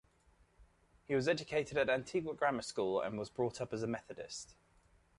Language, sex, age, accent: English, male, 30-39, England English